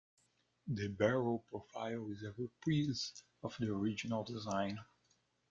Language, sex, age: English, male, 19-29